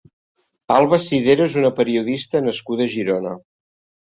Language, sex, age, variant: Catalan, male, 60-69, Central